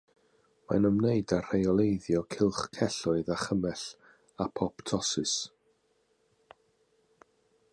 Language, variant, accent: Welsh, North-Eastern Welsh, Y Deyrnas Unedig Cymraeg